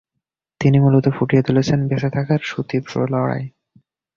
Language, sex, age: Bengali, male, 19-29